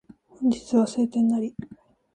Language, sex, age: Japanese, female, 19-29